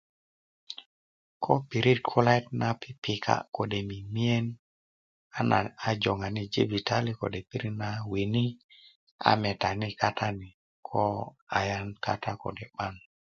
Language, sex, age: Kuku, male, 30-39